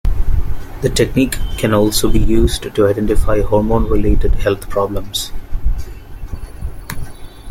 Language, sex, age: English, male, 19-29